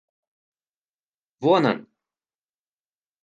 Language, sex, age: Russian, male, 19-29